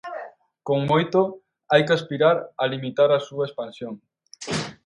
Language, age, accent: Galician, under 19, Atlántico (seseo e gheada)